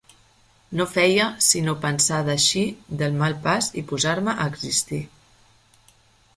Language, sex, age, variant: Catalan, female, 30-39, Central